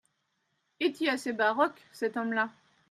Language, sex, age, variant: French, female, 30-39, Français de métropole